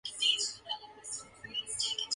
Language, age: English, 19-29